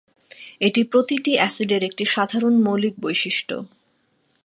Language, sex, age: Bengali, female, 40-49